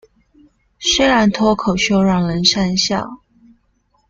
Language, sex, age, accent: Chinese, female, 19-29, 出生地：高雄市